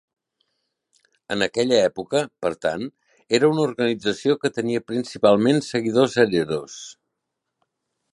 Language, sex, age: Catalan, male, 60-69